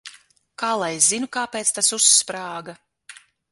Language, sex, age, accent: Latvian, female, 30-39, Kurzeme